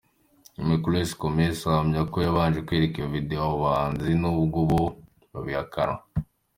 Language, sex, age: Kinyarwanda, male, under 19